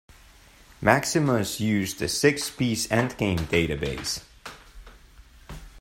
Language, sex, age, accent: English, male, 19-29, United States English